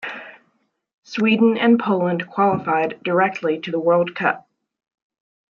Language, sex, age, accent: English, female, 19-29, United States English